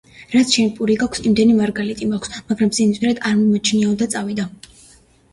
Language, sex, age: Georgian, female, 19-29